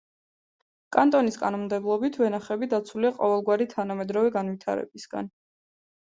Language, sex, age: Georgian, female, 19-29